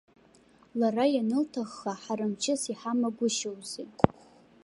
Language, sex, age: Abkhazian, female, under 19